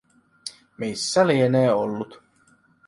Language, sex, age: Finnish, male, 19-29